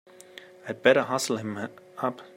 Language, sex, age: English, male, 19-29